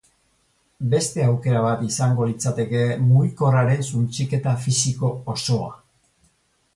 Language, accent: Basque, Erdialdekoa edo Nafarra (Gipuzkoa, Nafarroa)